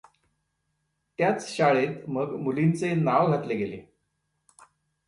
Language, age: Marathi, 50-59